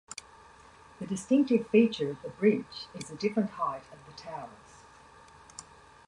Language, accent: English, Australian English